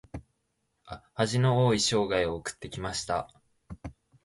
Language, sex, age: Japanese, male, under 19